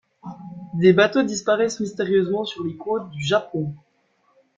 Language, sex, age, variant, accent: French, male, 19-29, Français d'Europe, Français de Suisse